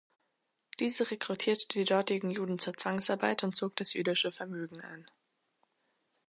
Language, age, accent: German, under 19, Deutschland Deutsch